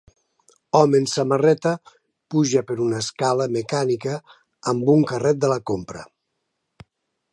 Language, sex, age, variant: Catalan, male, 60-69, Nord-Occidental